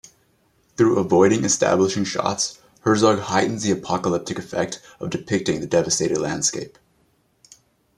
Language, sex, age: English, male, 30-39